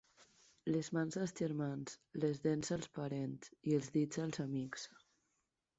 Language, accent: Catalan, valencià; apitxat